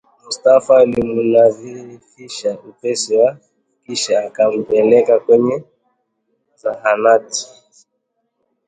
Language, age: Swahili, 30-39